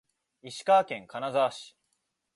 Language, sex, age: Japanese, male, 19-29